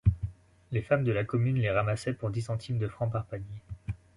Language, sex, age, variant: French, male, 19-29, Français de métropole